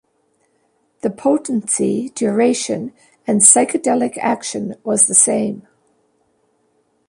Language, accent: English, Canadian English